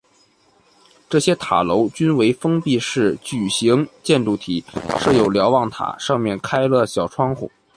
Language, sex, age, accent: Chinese, male, 19-29, 出生地：北京市